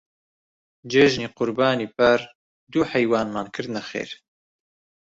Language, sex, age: Central Kurdish, male, 30-39